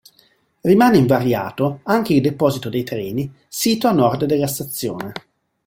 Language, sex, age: Italian, male, 50-59